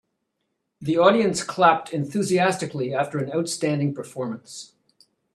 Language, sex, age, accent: English, male, 60-69, Canadian English